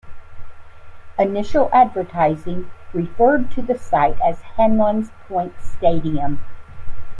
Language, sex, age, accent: English, female, 70-79, United States English